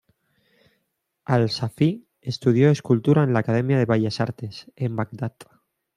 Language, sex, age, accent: Spanish, male, 30-39, España: Centro-Sur peninsular (Madrid, Toledo, Castilla-La Mancha)